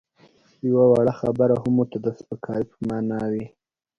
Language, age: Pashto, under 19